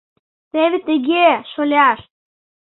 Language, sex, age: Mari, male, under 19